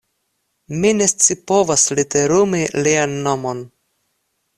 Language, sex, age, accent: Esperanto, male, 19-29, Internacia